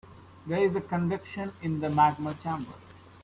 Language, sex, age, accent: English, male, 19-29, India and South Asia (India, Pakistan, Sri Lanka)